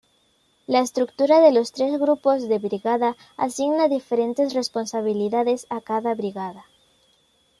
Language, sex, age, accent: Spanish, female, under 19, España: Centro-Sur peninsular (Madrid, Toledo, Castilla-La Mancha)